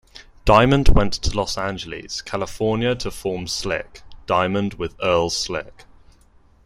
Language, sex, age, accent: English, male, 19-29, England English